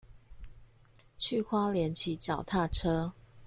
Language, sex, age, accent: Chinese, female, 40-49, 出生地：臺南市